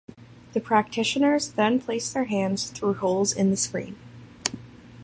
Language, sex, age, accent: English, female, 19-29, United States English